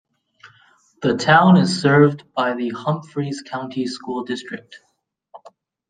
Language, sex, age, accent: English, male, 30-39, United States English